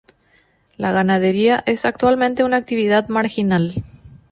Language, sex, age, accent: Spanish, female, 30-39, Rioplatense: Argentina, Uruguay, este de Bolivia, Paraguay